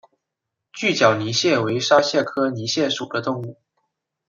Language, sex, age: Chinese, male, 19-29